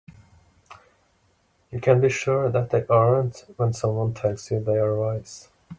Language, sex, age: English, male, 30-39